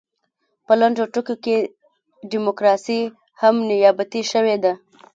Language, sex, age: Pashto, female, 19-29